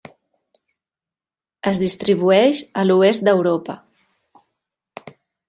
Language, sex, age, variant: Catalan, female, 40-49, Central